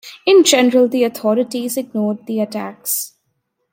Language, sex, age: English, female, under 19